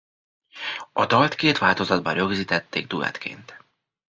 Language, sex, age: Hungarian, male, 30-39